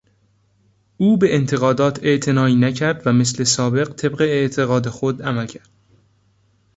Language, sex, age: Persian, male, 19-29